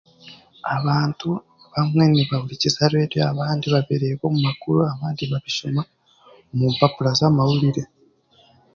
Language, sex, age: Chiga, male, 30-39